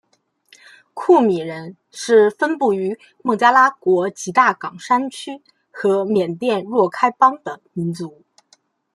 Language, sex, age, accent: Chinese, female, 19-29, 出生地：河北省